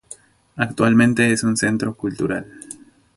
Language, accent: Spanish, México